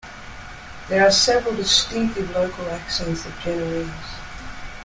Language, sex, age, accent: English, female, 50-59, Australian English